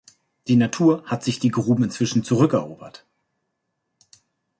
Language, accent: German, Deutschland Deutsch